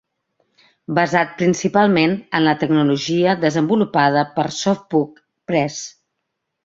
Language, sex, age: Catalan, female, 40-49